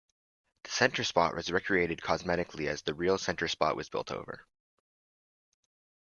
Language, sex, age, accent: English, male, under 19, Canadian English